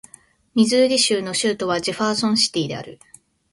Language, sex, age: Japanese, female, 19-29